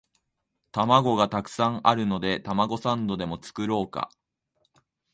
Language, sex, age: Japanese, male, 19-29